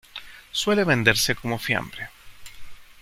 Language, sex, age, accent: Spanish, male, 40-49, Chileno: Chile, Cuyo